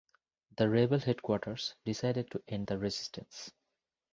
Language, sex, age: English, male, 30-39